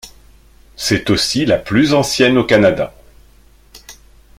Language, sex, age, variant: French, male, 50-59, Français de métropole